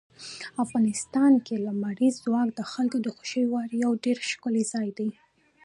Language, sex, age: Pashto, female, 19-29